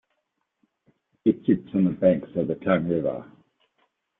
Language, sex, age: English, male, 40-49